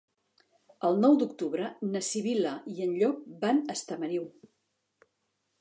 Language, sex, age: Catalan, female, 60-69